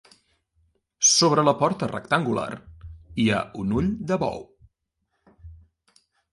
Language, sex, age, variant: Catalan, male, 30-39, Central